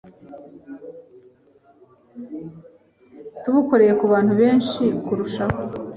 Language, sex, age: Kinyarwanda, female, 40-49